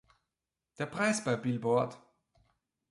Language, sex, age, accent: German, male, 40-49, Österreichisches Deutsch